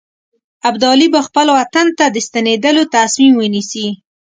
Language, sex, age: Pashto, female, 19-29